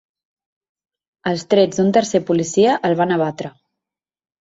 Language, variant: Catalan, Central